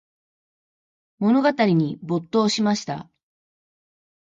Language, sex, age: Japanese, female, 50-59